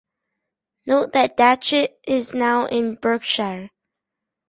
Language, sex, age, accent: English, male, under 19, United States English